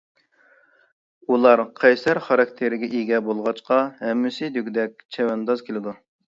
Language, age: Uyghur, 30-39